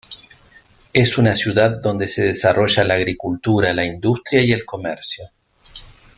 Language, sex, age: Spanish, male, 50-59